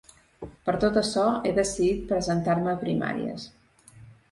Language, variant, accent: Catalan, Central, central